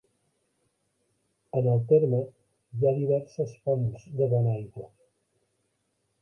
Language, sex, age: Catalan, male, 50-59